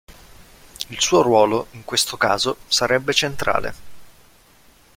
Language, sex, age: Italian, male, 30-39